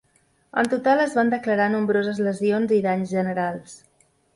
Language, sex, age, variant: Catalan, female, 40-49, Central